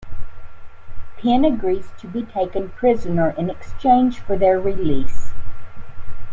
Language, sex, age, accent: English, female, 70-79, United States English